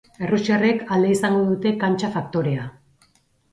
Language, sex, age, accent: Basque, female, 40-49, Erdialdekoa edo Nafarra (Gipuzkoa, Nafarroa)